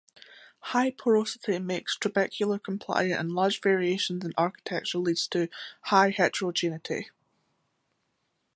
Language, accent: English, Scottish English